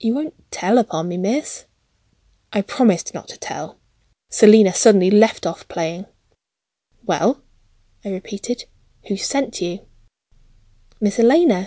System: none